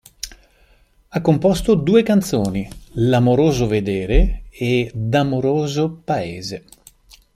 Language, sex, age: Italian, male, 50-59